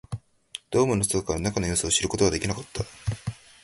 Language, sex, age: Japanese, male, under 19